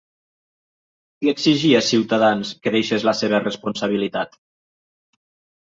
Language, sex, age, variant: Catalan, male, 50-59, Nord-Occidental